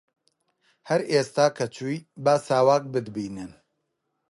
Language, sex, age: Central Kurdish, male, 30-39